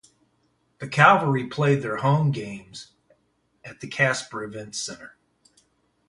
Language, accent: English, United States English